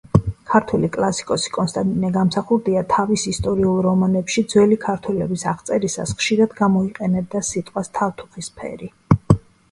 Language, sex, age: Georgian, female, 40-49